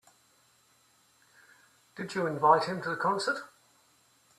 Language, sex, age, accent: English, male, 60-69, Australian English